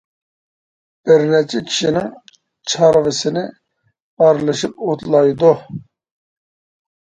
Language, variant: Uyghur, ئۇيغۇر تىلى